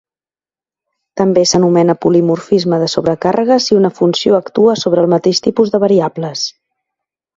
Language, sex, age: Catalan, female, 40-49